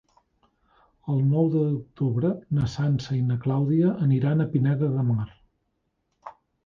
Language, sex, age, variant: Catalan, male, 40-49, Nord-Occidental